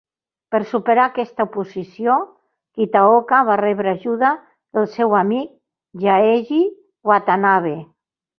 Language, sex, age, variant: Catalan, female, 70-79, Central